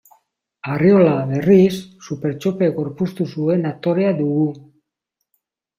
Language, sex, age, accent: Basque, male, 50-59, Mendebalekoa (Araba, Bizkaia, Gipuzkoako mendebaleko herri batzuk)